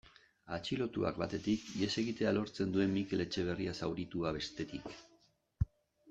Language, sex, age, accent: Basque, male, 60-69, Erdialdekoa edo Nafarra (Gipuzkoa, Nafarroa)